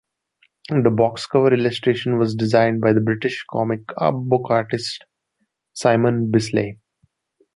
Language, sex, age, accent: English, male, 19-29, India and South Asia (India, Pakistan, Sri Lanka)